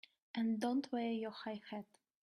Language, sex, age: English, female, 19-29